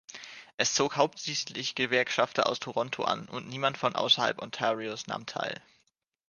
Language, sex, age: German, male, 19-29